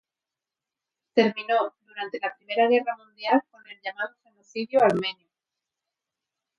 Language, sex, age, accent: Spanish, female, 40-49, España: Sur peninsular (Andalucia, Extremadura, Murcia)